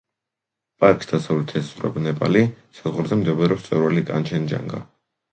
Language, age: Georgian, 19-29